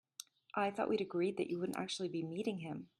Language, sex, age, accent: English, female, 40-49, Canadian English